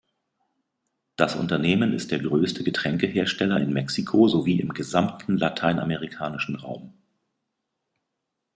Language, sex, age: German, male, 50-59